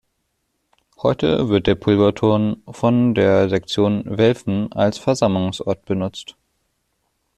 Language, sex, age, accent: German, male, under 19, Deutschland Deutsch